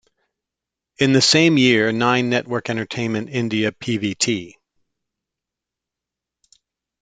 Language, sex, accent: English, male, United States English